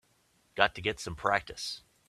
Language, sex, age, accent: English, male, 40-49, United States English